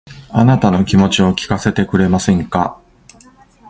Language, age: Japanese, 40-49